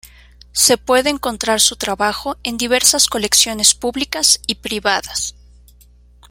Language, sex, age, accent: Spanish, female, 30-39, México